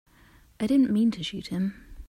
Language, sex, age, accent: English, female, 30-39, England English